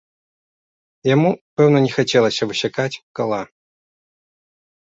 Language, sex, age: Belarusian, male, 30-39